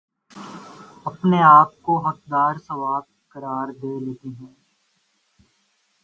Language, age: Urdu, 19-29